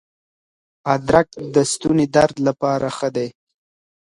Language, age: Pashto, 30-39